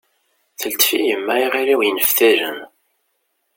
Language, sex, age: Kabyle, male, 30-39